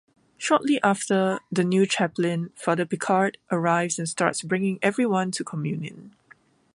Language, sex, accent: English, female, Singaporean English